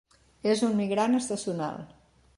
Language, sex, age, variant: Catalan, female, 60-69, Central